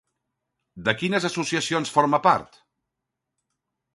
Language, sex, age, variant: Catalan, male, 40-49, Central